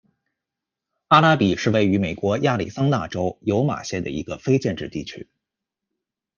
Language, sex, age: Chinese, male, 19-29